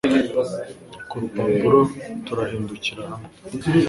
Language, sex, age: Kinyarwanda, male, under 19